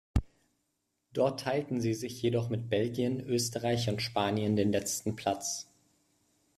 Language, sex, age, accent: German, male, 19-29, Deutschland Deutsch